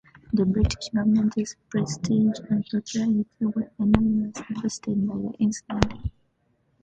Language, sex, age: English, female, 19-29